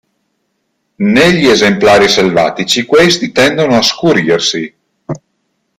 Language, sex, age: Italian, male, 40-49